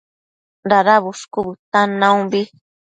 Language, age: Matsés, 30-39